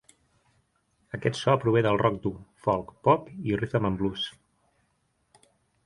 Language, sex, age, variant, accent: Catalan, male, 30-39, Central, tarragoní